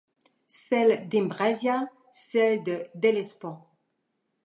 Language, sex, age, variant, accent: French, female, 70-79, Français d'Amérique du Nord, Français du Canada